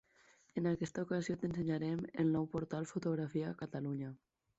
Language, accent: Catalan, valencià; apitxat